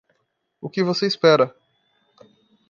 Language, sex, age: Portuguese, male, 30-39